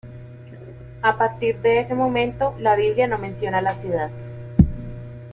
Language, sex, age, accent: Spanish, female, 30-39, Andino-Pacífico: Colombia, Perú, Ecuador, oeste de Bolivia y Venezuela andina